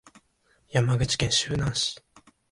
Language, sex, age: Japanese, male, 19-29